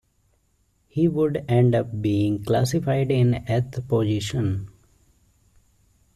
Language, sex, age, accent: English, male, 19-29, India and South Asia (India, Pakistan, Sri Lanka)